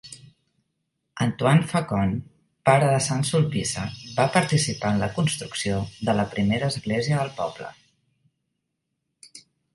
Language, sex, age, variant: Catalan, female, 40-49, Central